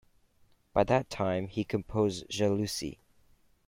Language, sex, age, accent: English, male, 19-29, Canadian English